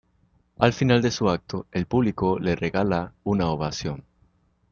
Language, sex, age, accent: Spanish, male, 19-29, Caribe: Cuba, Venezuela, Puerto Rico, República Dominicana, Panamá, Colombia caribeña, México caribeño, Costa del golfo de México